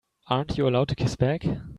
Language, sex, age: English, male, 19-29